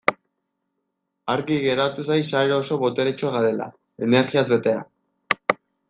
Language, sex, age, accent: Basque, male, 19-29, Erdialdekoa edo Nafarra (Gipuzkoa, Nafarroa)